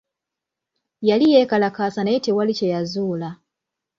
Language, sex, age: Ganda, female, 19-29